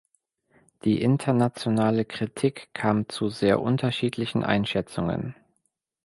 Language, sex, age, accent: German, male, 30-39, Deutschland Deutsch